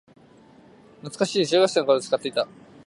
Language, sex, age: Japanese, male, 19-29